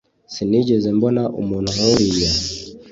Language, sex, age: Kinyarwanda, male, 19-29